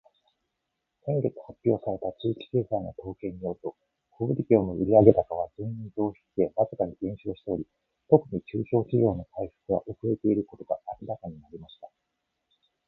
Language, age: Japanese, 50-59